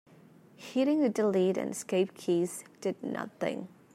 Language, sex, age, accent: English, female, 19-29, Australian English